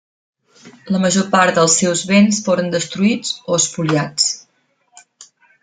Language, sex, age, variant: Catalan, female, 30-39, Central